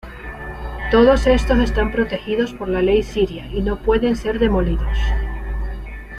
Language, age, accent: Spanish, 40-49, España: Norte peninsular (Asturias, Castilla y León, Cantabria, País Vasco, Navarra, Aragón, La Rioja, Guadalajara, Cuenca)